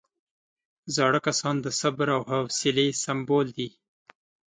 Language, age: Pashto, 30-39